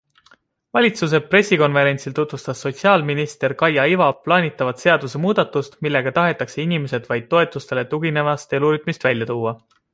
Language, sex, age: Estonian, male, 30-39